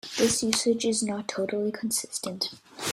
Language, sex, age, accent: English, male, 30-39, United States English